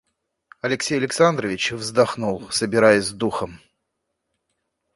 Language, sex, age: Russian, male, 30-39